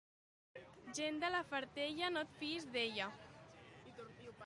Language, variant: Catalan, Central